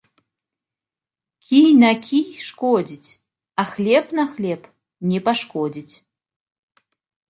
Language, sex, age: Belarusian, female, 30-39